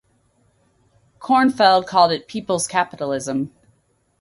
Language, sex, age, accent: English, female, 40-49, United States English